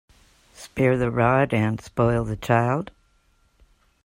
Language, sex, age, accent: English, female, 30-39, United States English